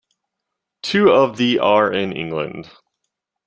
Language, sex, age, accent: English, male, 30-39, United States English